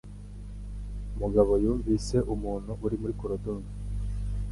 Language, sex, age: Kinyarwanda, male, 19-29